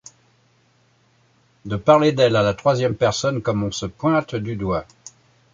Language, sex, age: French, male, 70-79